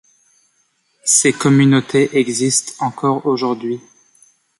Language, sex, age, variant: French, male, under 19, Français de métropole